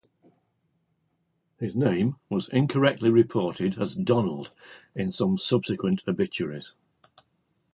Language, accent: English, England English